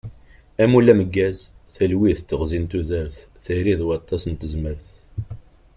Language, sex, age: Kabyle, male, 40-49